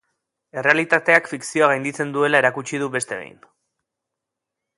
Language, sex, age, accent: Basque, male, 30-39, Erdialdekoa edo Nafarra (Gipuzkoa, Nafarroa)